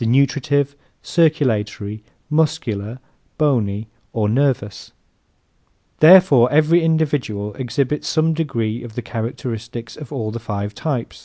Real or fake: real